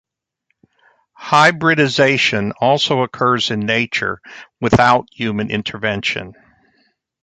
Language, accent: English, United States English